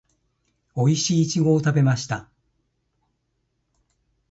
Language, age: Japanese, 70-79